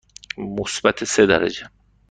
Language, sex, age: Persian, male, 19-29